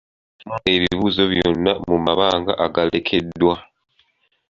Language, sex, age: Ganda, male, 19-29